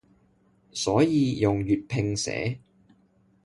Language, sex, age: Cantonese, male, 19-29